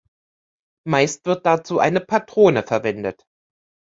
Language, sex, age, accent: German, female, 50-59, Deutschland Deutsch